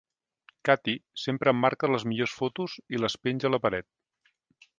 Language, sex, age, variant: Catalan, male, 50-59, Central